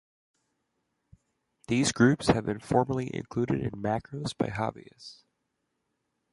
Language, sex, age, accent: English, male, under 19, United States English